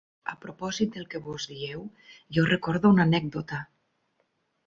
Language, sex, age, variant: Catalan, female, 50-59, Nord-Occidental